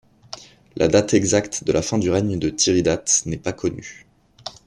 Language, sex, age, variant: French, male, 30-39, Français de métropole